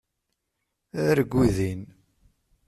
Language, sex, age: Kabyle, male, 30-39